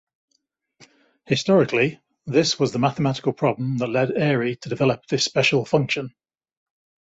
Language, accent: English, England English